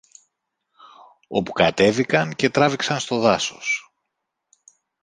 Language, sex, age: Greek, male, 50-59